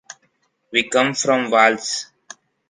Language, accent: English, India and South Asia (India, Pakistan, Sri Lanka)